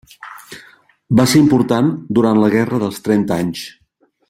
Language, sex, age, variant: Catalan, male, 50-59, Central